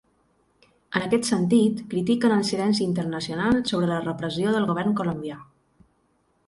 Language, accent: Catalan, balear; central